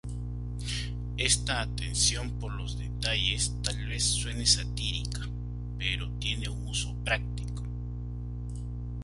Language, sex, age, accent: Spanish, male, 30-39, Andino-Pacífico: Colombia, Perú, Ecuador, oeste de Bolivia y Venezuela andina